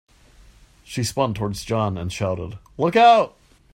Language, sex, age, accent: English, male, 30-39, United States English